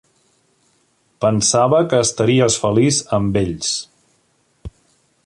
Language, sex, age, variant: Catalan, male, 50-59, Central